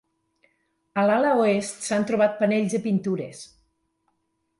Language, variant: Catalan, Nord-Occidental